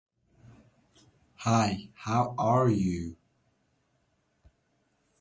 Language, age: English, 19-29